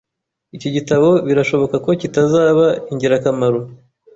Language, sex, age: Kinyarwanda, male, 19-29